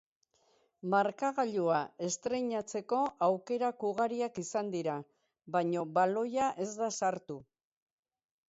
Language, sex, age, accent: Basque, female, 70-79, Erdialdekoa edo Nafarra (Gipuzkoa, Nafarroa)